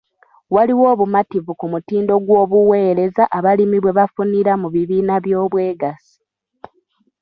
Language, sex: Ganda, female